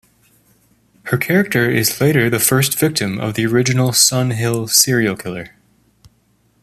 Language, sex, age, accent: English, male, 30-39, United States English